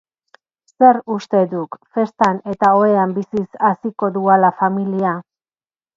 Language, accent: Basque, Erdialdekoa edo Nafarra (Gipuzkoa, Nafarroa)